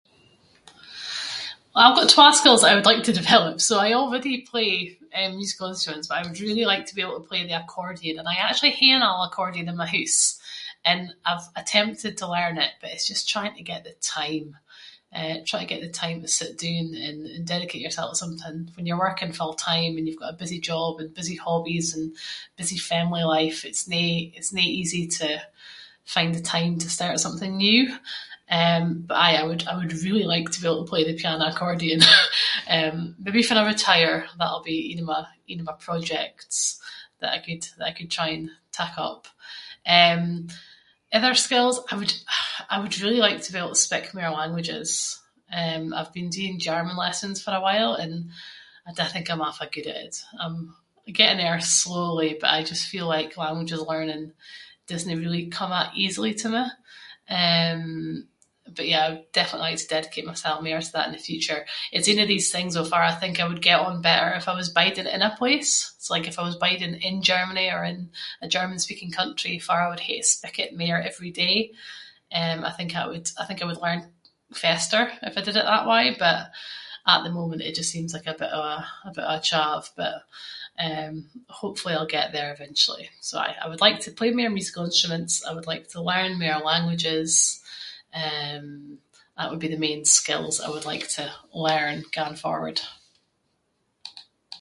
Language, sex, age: Scots, female, 30-39